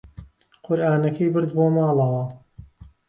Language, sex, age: Central Kurdish, male, 40-49